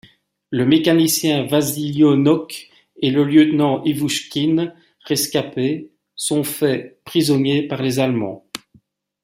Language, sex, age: French, male, 50-59